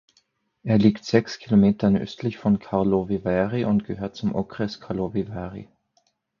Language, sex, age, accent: German, male, 30-39, Österreichisches Deutsch